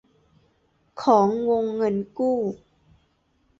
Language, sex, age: Thai, female, 19-29